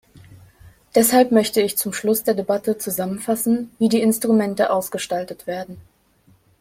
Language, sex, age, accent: German, female, 19-29, Deutschland Deutsch